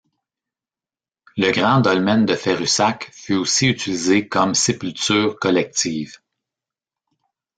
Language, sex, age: French, male, 50-59